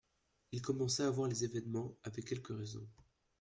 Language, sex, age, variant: French, male, under 19, Français de métropole